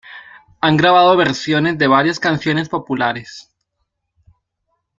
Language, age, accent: Spanish, 19-29, América central